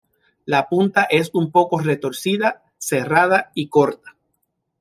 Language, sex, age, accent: Spanish, male, 40-49, Caribe: Cuba, Venezuela, Puerto Rico, República Dominicana, Panamá, Colombia caribeña, México caribeño, Costa del golfo de México